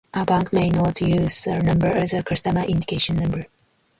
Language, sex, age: English, female, 19-29